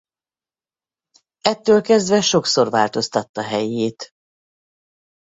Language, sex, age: Hungarian, female, 50-59